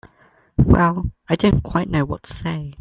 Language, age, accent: English, under 19, England English